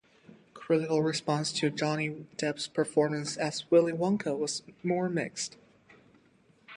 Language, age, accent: English, 19-29, United States English